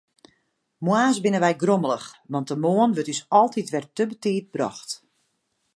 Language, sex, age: Western Frisian, female, 40-49